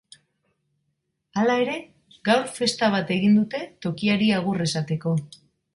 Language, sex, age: Basque, female, 40-49